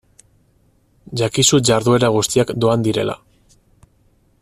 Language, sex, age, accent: Basque, male, 30-39, Mendebalekoa (Araba, Bizkaia, Gipuzkoako mendebaleko herri batzuk)